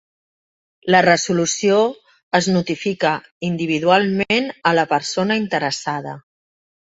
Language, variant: Catalan, Central